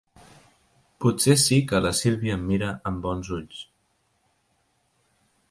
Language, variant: Catalan, Central